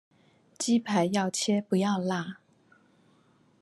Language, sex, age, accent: Chinese, female, 40-49, 出生地：臺北市